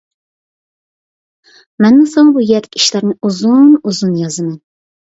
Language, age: Uyghur, under 19